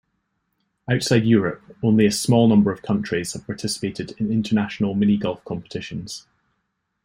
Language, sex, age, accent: English, male, 30-39, Scottish English